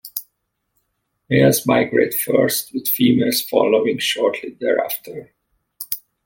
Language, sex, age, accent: English, male, 40-49, United States English